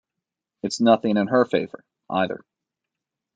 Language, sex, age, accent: English, male, 30-39, United States English